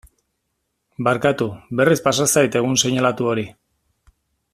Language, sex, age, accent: Basque, male, 40-49, Erdialdekoa edo Nafarra (Gipuzkoa, Nafarroa)